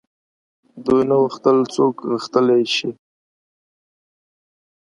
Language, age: Pashto, 30-39